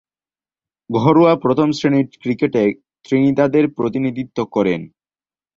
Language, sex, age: Bengali, male, under 19